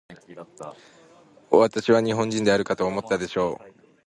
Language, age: Japanese, 19-29